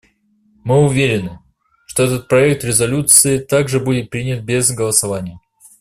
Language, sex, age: Russian, male, under 19